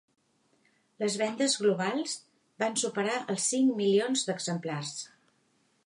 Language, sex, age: Catalan, female, 60-69